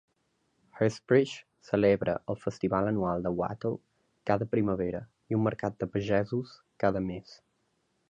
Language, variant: Catalan, Central